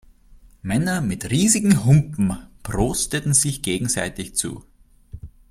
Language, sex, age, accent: German, male, 30-39, Österreichisches Deutsch